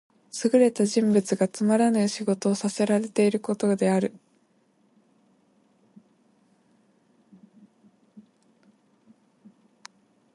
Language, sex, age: Japanese, female, 19-29